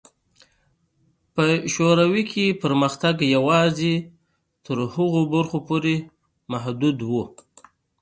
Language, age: Pashto, 30-39